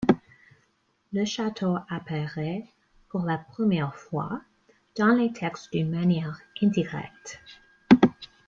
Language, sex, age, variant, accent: French, female, 19-29, Français d'Amérique du Nord, Français du Canada